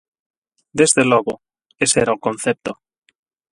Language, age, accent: Galician, 30-39, Atlántico (seseo e gheada); Normativo (estándar); Neofalante